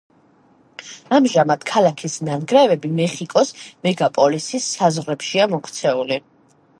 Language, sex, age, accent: Georgian, female, 19-29, ჩვეულებრივი